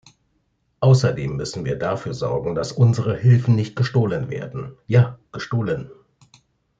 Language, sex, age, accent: German, male, 40-49, Deutschland Deutsch